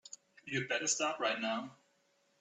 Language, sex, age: English, male, 30-39